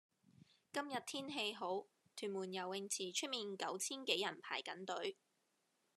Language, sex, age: Cantonese, female, 30-39